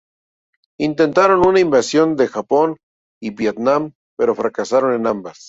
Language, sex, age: Spanish, male, 50-59